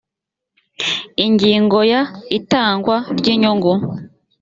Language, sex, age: Kinyarwanda, female, 30-39